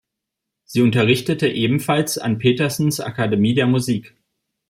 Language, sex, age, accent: German, male, 30-39, Deutschland Deutsch